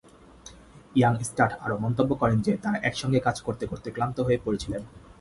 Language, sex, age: Bengali, male, 19-29